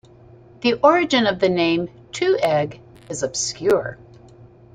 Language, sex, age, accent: English, female, 60-69, United States English